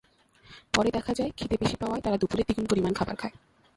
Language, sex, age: Bengali, female, 19-29